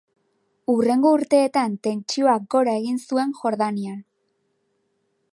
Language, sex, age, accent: Basque, female, 19-29, Mendebalekoa (Araba, Bizkaia, Gipuzkoako mendebaleko herri batzuk)